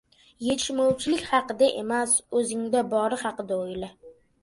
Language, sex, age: Uzbek, male, 19-29